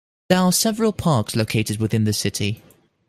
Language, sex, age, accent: English, male, 19-29, United States English